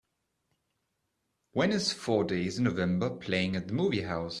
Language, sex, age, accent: English, male, 19-29, England English